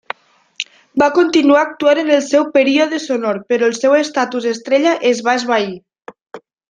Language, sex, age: Catalan, female, 19-29